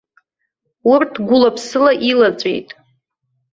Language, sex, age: Abkhazian, female, 40-49